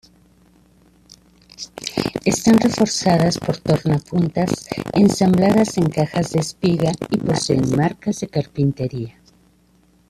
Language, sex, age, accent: Spanish, female, 50-59, México